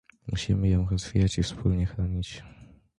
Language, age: Polish, under 19